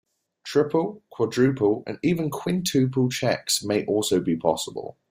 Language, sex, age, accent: English, male, 19-29, England English